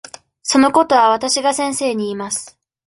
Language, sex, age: Japanese, female, 19-29